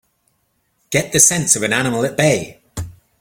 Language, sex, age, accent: English, male, 40-49, England English